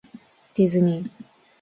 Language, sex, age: Japanese, female, under 19